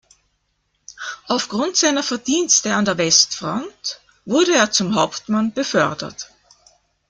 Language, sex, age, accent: German, female, 50-59, Österreichisches Deutsch